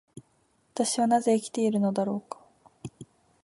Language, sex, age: Japanese, female, 19-29